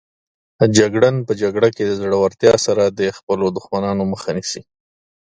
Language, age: Pashto, 30-39